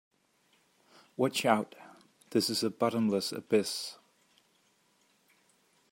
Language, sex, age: English, male, 30-39